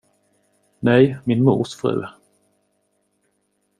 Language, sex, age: Swedish, male, 30-39